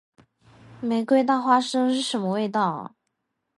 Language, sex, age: Chinese, female, 19-29